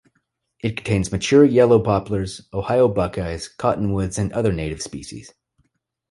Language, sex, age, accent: English, male, 30-39, United States English